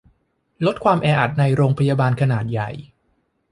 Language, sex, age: Thai, male, 19-29